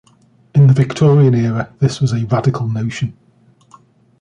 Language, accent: English, England English